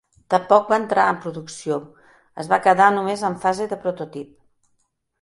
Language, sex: Catalan, female